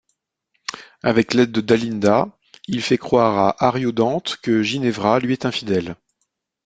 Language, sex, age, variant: French, male, 40-49, Français de métropole